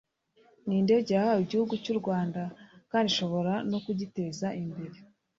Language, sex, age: Kinyarwanda, female, 30-39